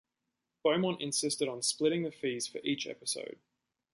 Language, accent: English, Australian English